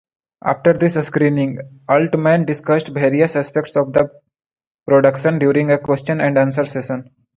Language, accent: English, India and South Asia (India, Pakistan, Sri Lanka)